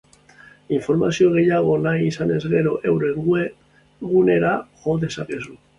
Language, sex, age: Basque, male, 30-39